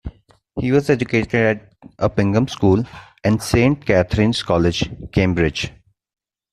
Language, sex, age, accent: English, male, 19-29, India and South Asia (India, Pakistan, Sri Lanka)